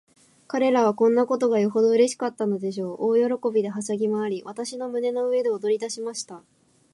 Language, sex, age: Japanese, female, 19-29